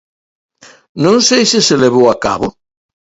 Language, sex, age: Galician, male, 50-59